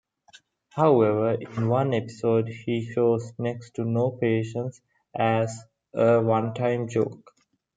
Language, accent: English, India and South Asia (India, Pakistan, Sri Lanka)